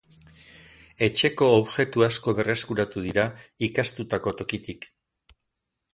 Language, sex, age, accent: Basque, male, 60-69, Erdialdekoa edo Nafarra (Gipuzkoa, Nafarroa)